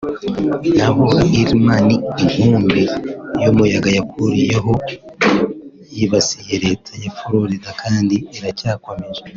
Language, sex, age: Kinyarwanda, male, 19-29